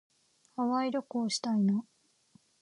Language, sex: Japanese, female